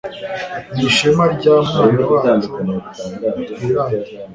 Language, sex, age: Kinyarwanda, male, 19-29